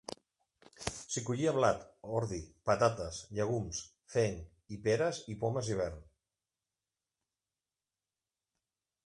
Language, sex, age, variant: Catalan, male, 50-59, Central